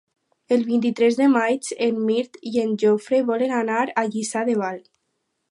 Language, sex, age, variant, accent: Catalan, female, under 19, Alacantí, valencià